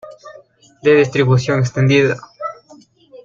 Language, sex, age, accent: Spanish, male, 19-29, Andino-Pacífico: Colombia, Perú, Ecuador, oeste de Bolivia y Venezuela andina